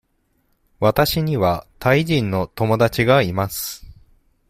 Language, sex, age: Japanese, male, 19-29